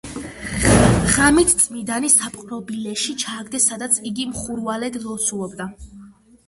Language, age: Georgian, 30-39